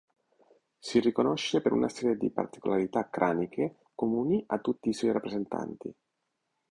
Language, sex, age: Italian, male, 50-59